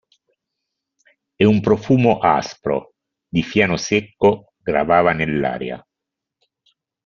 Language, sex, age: Italian, male, 50-59